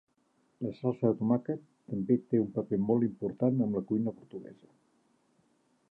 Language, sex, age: Catalan, male, 60-69